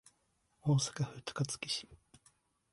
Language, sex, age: Japanese, male, 19-29